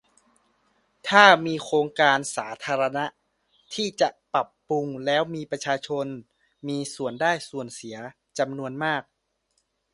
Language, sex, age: Thai, male, 19-29